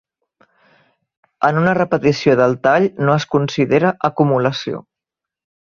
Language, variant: Catalan, Central